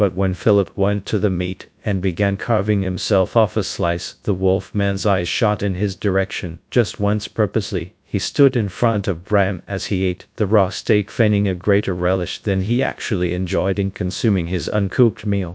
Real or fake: fake